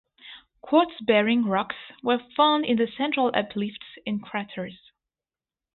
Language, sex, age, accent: English, female, 19-29, England English